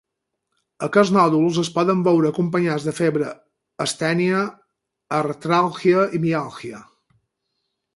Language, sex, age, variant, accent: Catalan, male, 50-59, Balear, menorquí